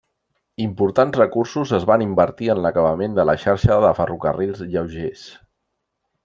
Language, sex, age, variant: Catalan, male, 40-49, Central